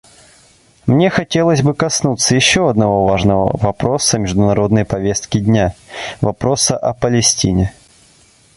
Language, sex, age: Russian, male, under 19